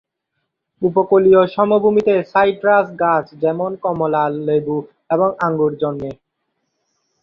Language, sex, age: Bengali, male, 19-29